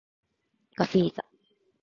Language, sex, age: Japanese, female, 19-29